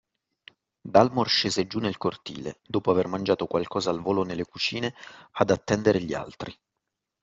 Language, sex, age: Italian, male, 30-39